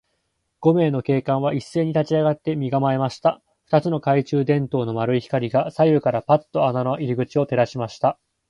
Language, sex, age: Japanese, male, 19-29